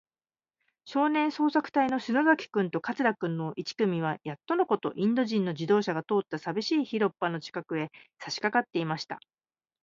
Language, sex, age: Japanese, female, 40-49